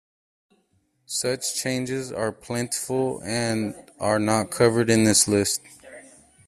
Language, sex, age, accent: English, male, 19-29, United States English